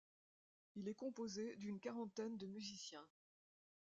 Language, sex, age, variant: French, female, 70-79, Français de métropole